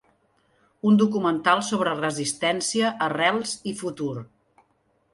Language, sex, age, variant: Catalan, female, 50-59, Central